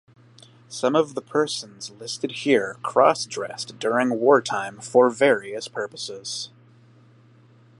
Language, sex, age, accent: English, male, 19-29, Canadian English